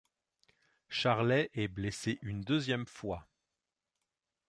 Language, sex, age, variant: French, male, 40-49, Français de métropole